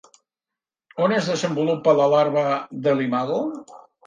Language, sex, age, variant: Catalan, male, 60-69, Nord-Occidental